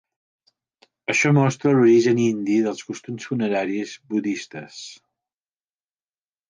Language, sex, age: Catalan, male, 60-69